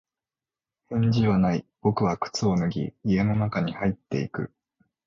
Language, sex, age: Japanese, male, 19-29